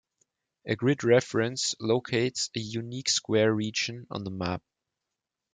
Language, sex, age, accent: English, male, 19-29, United States English